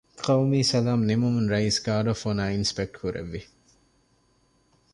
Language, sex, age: Divehi, male, 19-29